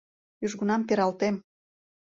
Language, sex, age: Mari, female, 30-39